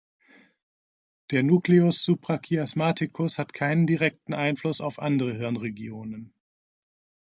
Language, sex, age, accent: German, male, 50-59, Deutschland Deutsch